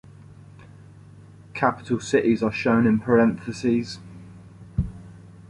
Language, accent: English, England English